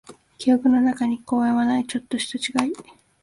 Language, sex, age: Japanese, female, 19-29